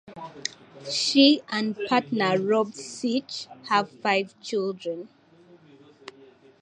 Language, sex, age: English, female, 19-29